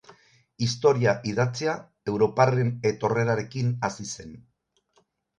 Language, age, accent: Basque, 60-69, Erdialdekoa edo Nafarra (Gipuzkoa, Nafarroa)